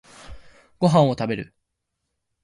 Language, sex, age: Japanese, male, under 19